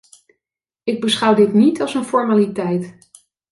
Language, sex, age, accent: Dutch, female, 40-49, Nederlands Nederlands